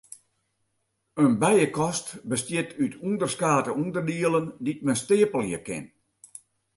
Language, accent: Western Frisian, Klaaifrysk